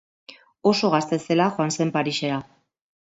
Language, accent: Basque, Mendebalekoa (Araba, Bizkaia, Gipuzkoako mendebaleko herri batzuk)